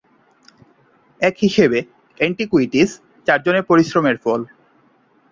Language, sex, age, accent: Bengali, male, 19-29, প্রমিত